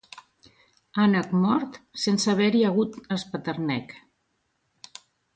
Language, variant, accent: Catalan, Central, central